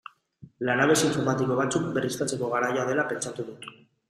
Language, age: Basque, 19-29